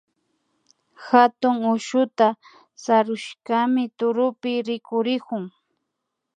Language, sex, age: Imbabura Highland Quichua, female, 30-39